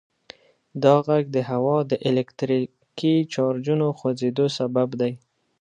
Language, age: Pashto, 19-29